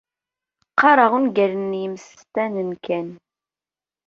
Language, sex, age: Kabyle, female, 30-39